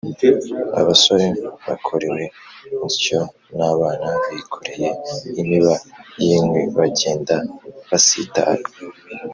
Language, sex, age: Kinyarwanda, male, 19-29